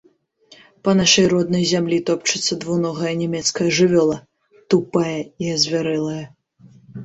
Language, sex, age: Belarusian, female, under 19